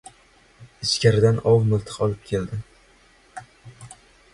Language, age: Uzbek, 19-29